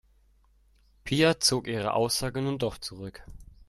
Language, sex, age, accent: German, male, under 19, Deutschland Deutsch